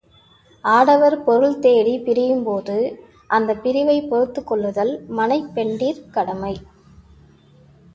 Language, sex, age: Tamil, female, 19-29